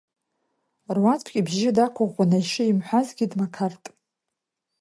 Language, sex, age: Abkhazian, female, 30-39